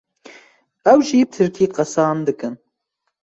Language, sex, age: Kurdish, male, 19-29